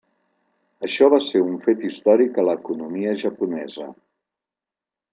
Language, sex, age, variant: Catalan, male, 60-69, Central